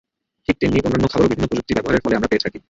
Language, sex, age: Bengali, male, 19-29